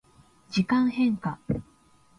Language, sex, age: Japanese, female, 19-29